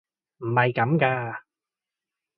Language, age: Cantonese, 40-49